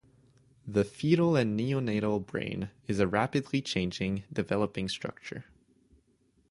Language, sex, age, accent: English, male, 19-29, Canadian English